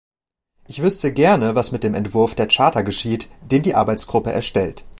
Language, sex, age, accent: German, male, 19-29, Deutschland Deutsch